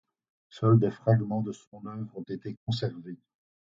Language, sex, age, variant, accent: French, male, 60-69, Français d'Europe, Français de Belgique